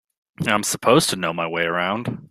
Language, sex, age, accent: English, male, 19-29, United States English